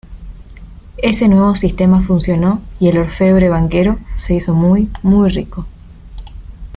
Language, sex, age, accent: Spanish, female, 19-29, Rioplatense: Argentina, Uruguay, este de Bolivia, Paraguay